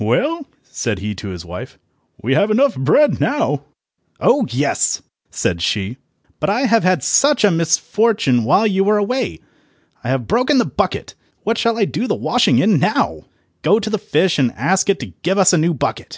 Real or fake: real